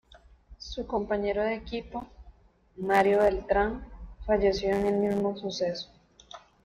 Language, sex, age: Spanish, female, 19-29